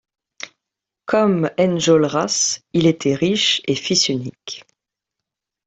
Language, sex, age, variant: French, female, 30-39, Français de métropole